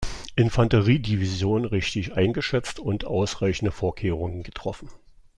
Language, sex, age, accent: German, male, 60-69, Deutschland Deutsch